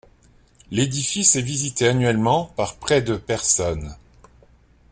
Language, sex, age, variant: French, male, 50-59, Français de métropole